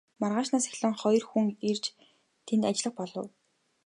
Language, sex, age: Mongolian, female, 19-29